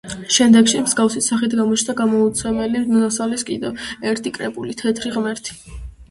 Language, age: Georgian, under 19